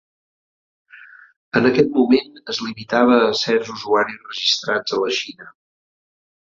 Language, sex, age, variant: Catalan, male, 40-49, Central